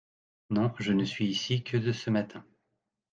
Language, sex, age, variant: French, male, 40-49, Français de métropole